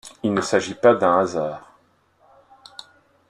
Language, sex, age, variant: French, male, 50-59, Français de métropole